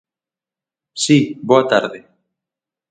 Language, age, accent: Galician, 30-39, Oriental (común en zona oriental); Normativo (estándar)